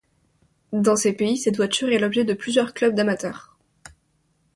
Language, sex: French, female